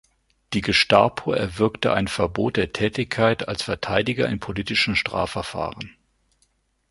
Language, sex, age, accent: German, male, 50-59, Deutschland Deutsch